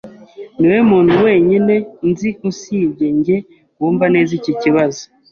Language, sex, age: Kinyarwanda, male, 30-39